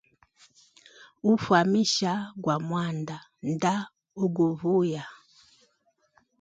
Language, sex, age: Hemba, female, 30-39